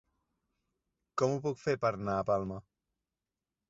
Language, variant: Catalan, Central